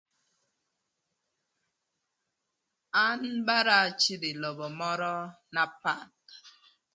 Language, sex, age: Thur, female, 30-39